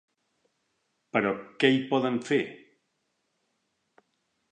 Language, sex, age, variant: Catalan, male, 50-59, Central